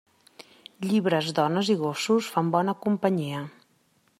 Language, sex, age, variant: Catalan, female, 40-49, Central